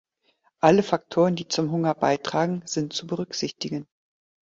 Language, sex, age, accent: German, female, 50-59, Deutschland Deutsch; Norddeutsch